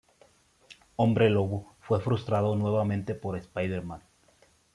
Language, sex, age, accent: Spanish, male, 19-29, México